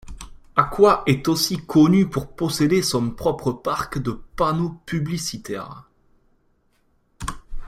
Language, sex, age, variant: French, male, 19-29, Français de métropole